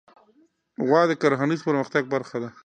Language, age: Pashto, 40-49